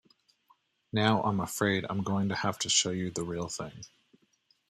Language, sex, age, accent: English, male, 30-39, United States English